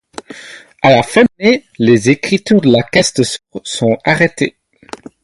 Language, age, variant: French, 19-29, Français d'Europe